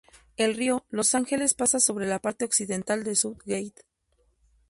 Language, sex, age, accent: Spanish, female, 30-39, México